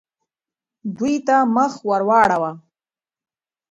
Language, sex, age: Pashto, female, 30-39